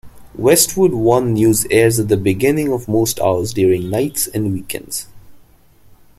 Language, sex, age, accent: English, male, 19-29, India and South Asia (India, Pakistan, Sri Lanka)